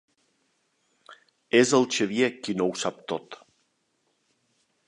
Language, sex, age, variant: Catalan, male, 60-69, Balear